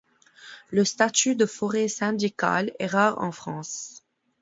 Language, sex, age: French, female, under 19